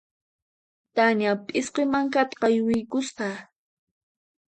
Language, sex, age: Puno Quechua, female, 19-29